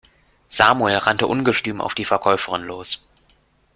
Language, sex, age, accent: German, male, under 19, Deutschland Deutsch